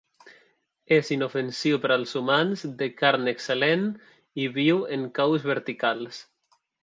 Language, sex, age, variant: Catalan, male, 19-29, Central